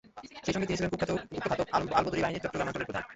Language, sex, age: Bengali, male, under 19